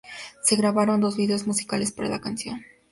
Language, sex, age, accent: Spanish, female, under 19, México